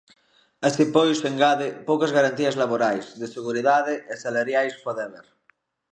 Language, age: Galician, 19-29